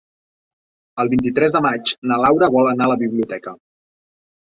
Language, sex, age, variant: Catalan, male, 40-49, Central